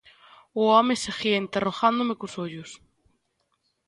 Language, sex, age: Galician, female, 19-29